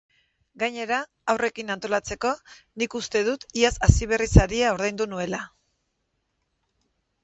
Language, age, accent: Basque, 50-59, Mendebalekoa (Araba, Bizkaia, Gipuzkoako mendebaleko herri batzuk)